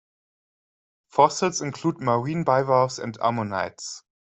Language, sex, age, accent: English, male, 19-29, United States English